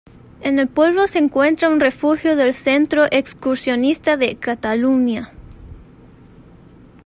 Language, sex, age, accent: Spanish, female, 19-29, México